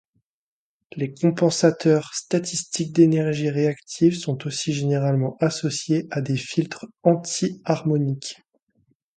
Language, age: French, 19-29